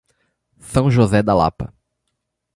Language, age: Portuguese, 19-29